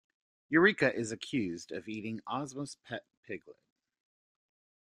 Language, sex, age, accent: English, male, 30-39, United States English